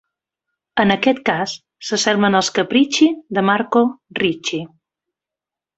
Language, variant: Catalan, Central